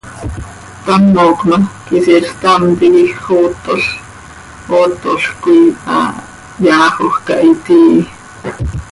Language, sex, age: Seri, female, 40-49